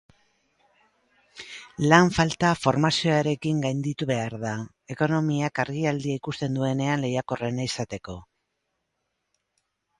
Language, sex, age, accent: Basque, female, 60-69, Mendebalekoa (Araba, Bizkaia, Gipuzkoako mendebaleko herri batzuk)